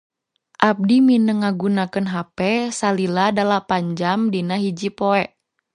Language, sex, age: Sundanese, female, 19-29